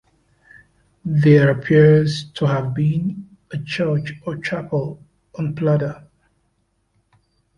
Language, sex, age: English, male, 30-39